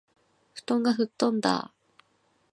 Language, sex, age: Japanese, female, 19-29